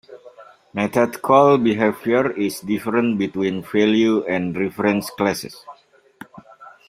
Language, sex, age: English, male, 40-49